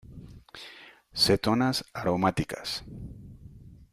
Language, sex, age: Spanish, male, 40-49